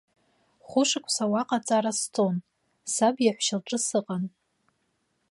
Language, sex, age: Abkhazian, female, 19-29